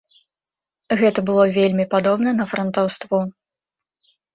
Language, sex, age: Belarusian, female, 19-29